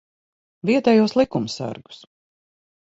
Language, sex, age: Latvian, female, 50-59